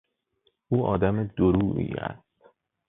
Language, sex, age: Persian, male, 19-29